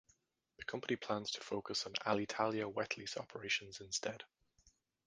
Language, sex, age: English, male, 30-39